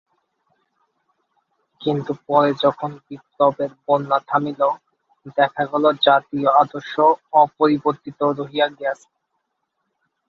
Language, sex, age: Bengali, male, 19-29